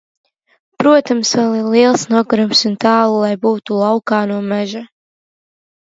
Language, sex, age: Latvian, female, under 19